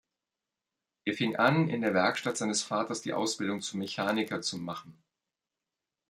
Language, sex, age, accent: German, male, 40-49, Deutschland Deutsch